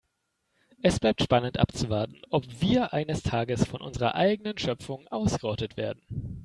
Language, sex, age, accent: German, male, 19-29, Deutschland Deutsch